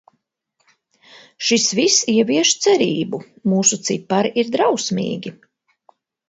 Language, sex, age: Latvian, female, 50-59